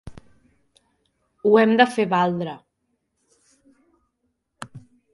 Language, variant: Catalan, Central